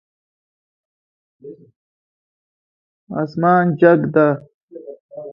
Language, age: Pashto, 19-29